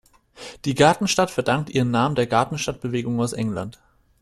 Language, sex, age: German, male, 19-29